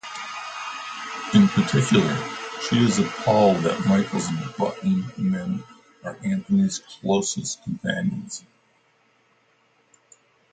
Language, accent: English, United States English